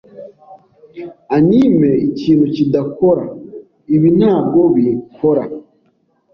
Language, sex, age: Kinyarwanda, male, 30-39